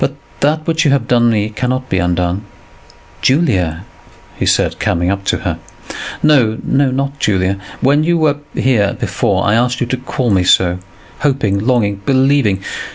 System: none